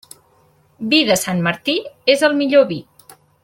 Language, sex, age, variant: Catalan, female, 19-29, Central